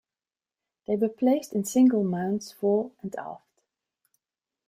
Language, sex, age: English, female, 40-49